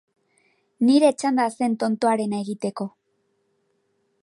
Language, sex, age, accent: Basque, female, 19-29, Mendebalekoa (Araba, Bizkaia, Gipuzkoako mendebaleko herri batzuk)